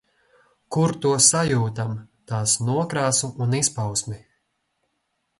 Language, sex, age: Latvian, male, 30-39